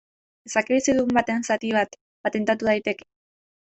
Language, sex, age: Basque, female, 19-29